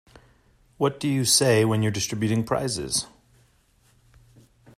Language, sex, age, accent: English, male, 30-39, United States English